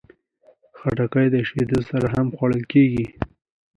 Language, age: Pashto, 19-29